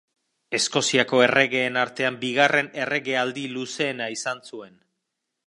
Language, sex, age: Basque, male, 30-39